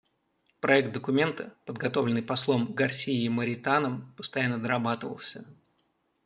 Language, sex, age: Russian, male, 19-29